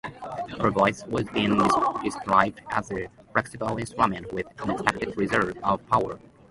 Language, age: English, 19-29